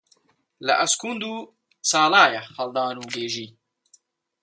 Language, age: Central Kurdish, 19-29